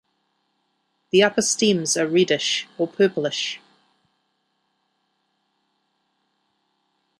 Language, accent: English, New Zealand English